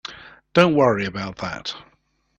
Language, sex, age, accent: English, male, 70-79, England English